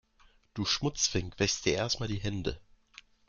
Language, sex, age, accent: German, male, 19-29, Deutschland Deutsch